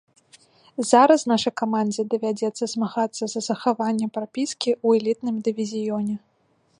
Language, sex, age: Belarusian, female, 19-29